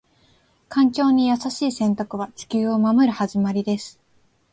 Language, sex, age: Japanese, female, 19-29